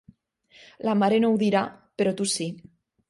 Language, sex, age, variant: Catalan, female, 30-39, Nord-Occidental